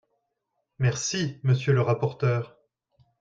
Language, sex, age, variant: French, male, 40-49, Français de métropole